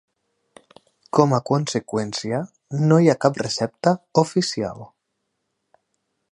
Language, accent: Catalan, Tortosí; Ebrenc